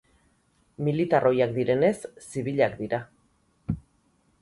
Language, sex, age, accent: Basque, female, 40-49, Erdialdekoa edo Nafarra (Gipuzkoa, Nafarroa)